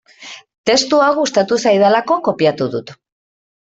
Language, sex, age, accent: Basque, female, 30-39, Mendebalekoa (Araba, Bizkaia, Gipuzkoako mendebaleko herri batzuk)